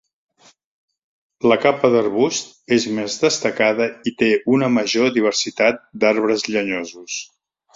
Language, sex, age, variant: Catalan, male, 60-69, Septentrional